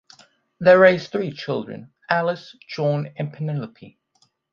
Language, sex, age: English, male, under 19